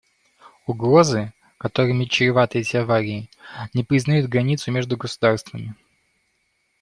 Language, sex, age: Russian, male, 19-29